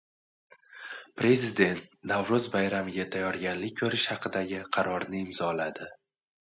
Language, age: Uzbek, 19-29